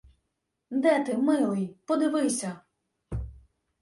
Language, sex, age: Ukrainian, female, 30-39